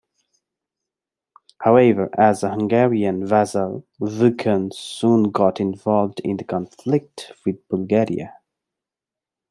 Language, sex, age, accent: English, male, 30-39, United States English